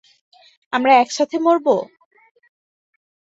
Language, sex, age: Bengali, female, 19-29